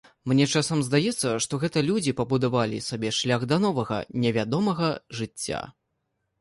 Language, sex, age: Belarusian, male, 30-39